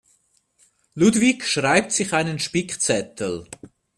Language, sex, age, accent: German, male, 40-49, Schweizerdeutsch